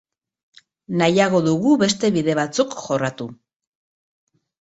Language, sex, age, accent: Basque, female, 40-49, Mendebalekoa (Araba, Bizkaia, Gipuzkoako mendebaleko herri batzuk)